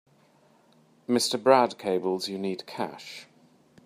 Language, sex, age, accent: English, male, 40-49, England English